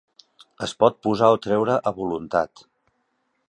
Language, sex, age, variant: Catalan, male, 50-59, Central